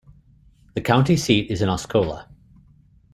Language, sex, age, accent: English, male, 40-49, United States English